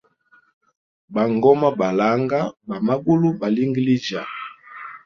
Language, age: Hemba, 40-49